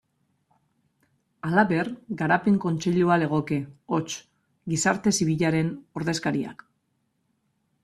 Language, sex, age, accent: Basque, female, 40-49, Mendebalekoa (Araba, Bizkaia, Gipuzkoako mendebaleko herri batzuk)